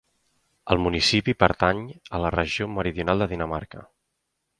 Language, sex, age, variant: Catalan, male, 19-29, Central